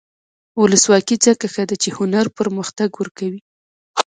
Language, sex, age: Pashto, female, 19-29